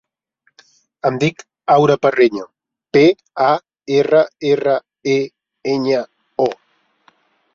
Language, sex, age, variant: Catalan, male, 40-49, Central